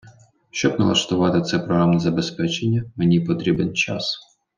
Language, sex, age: Ukrainian, male, 30-39